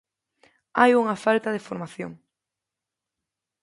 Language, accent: Galician, Normativo (estándar)